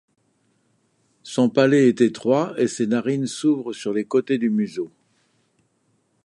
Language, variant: French, Français de métropole